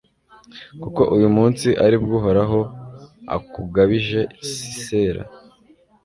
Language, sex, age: Kinyarwanda, male, 19-29